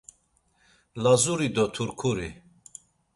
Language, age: Laz, 40-49